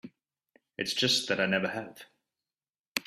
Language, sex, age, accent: English, male, 30-39, Australian English